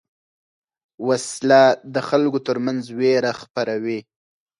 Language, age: Pashto, 19-29